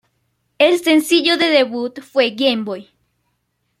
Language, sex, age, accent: Spanish, female, under 19, Caribe: Cuba, Venezuela, Puerto Rico, República Dominicana, Panamá, Colombia caribeña, México caribeño, Costa del golfo de México